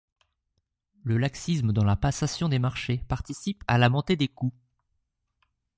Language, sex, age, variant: French, male, 30-39, Français de métropole